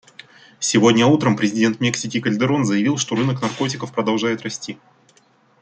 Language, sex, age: Russian, male, 19-29